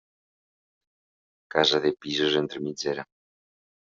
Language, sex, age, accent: Catalan, male, 40-49, valencià